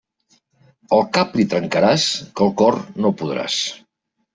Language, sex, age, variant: Catalan, male, 50-59, Central